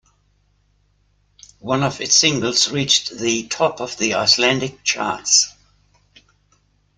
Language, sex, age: English, male, 40-49